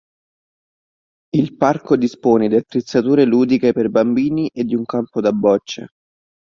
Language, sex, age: Italian, male, 19-29